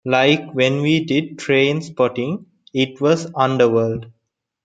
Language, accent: English, India and South Asia (India, Pakistan, Sri Lanka)